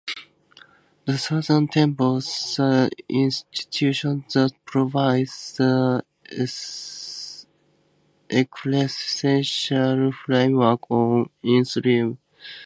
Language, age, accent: English, 19-29, United States English